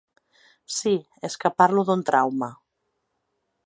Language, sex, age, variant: Catalan, female, 40-49, Central